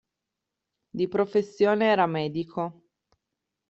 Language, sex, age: Italian, female, 30-39